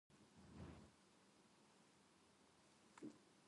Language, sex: Japanese, female